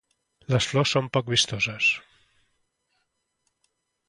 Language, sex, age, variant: Catalan, male, 50-59, Central